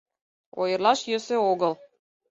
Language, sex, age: Mari, female, 19-29